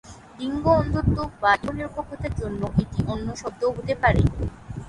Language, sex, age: Bengali, female, 19-29